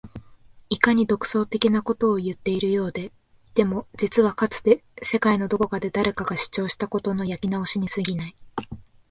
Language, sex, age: Japanese, female, 19-29